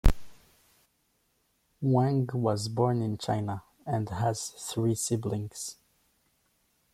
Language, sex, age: English, male, 19-29